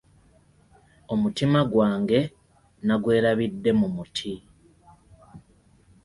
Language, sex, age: Ganda, male, 19-29